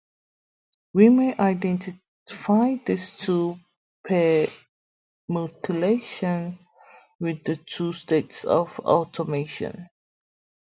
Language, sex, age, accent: English, female, 30-39, England English